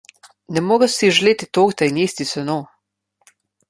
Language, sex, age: Slovenian, female, under 19